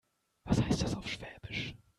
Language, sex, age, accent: German, male, 19-29, Deutschland Deutsch